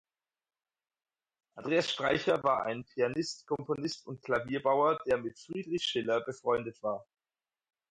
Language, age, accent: German, 30-39, Deutschland Deutsch